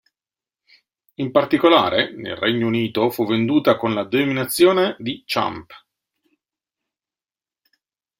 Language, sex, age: Italian, male, 40-49